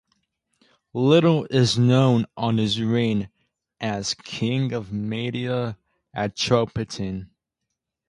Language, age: English, under 19